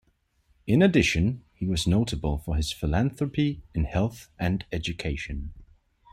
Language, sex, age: English, male, 30-39